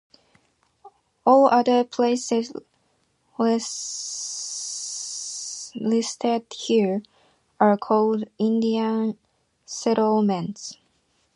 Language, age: English, 19-29